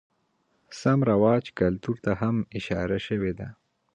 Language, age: Pashto, 19-29